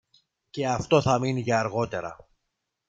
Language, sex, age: Greek, male, 30-39